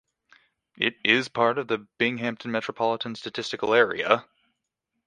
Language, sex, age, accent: English, male, 19-29, United States English